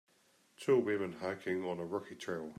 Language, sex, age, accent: English, male, 40-49, Australian English